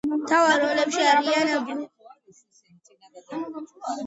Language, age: Georgian, under 19